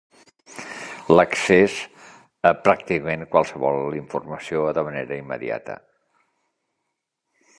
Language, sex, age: Catalan, male, 50-59